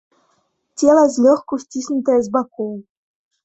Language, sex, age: Belarusian, female, 19-29